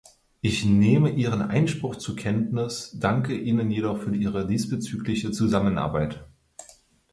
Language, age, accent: German, 19-29, Deutschland Deutsch